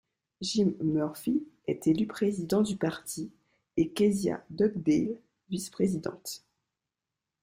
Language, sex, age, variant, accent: French, female, 19-29, Français des départements et régions d'outre-mer, Français de Guadeloupe